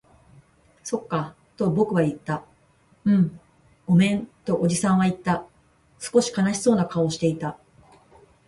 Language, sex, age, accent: Japanese, female, 40-49, 関西弁